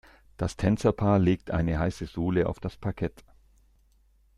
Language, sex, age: German, male, 60-69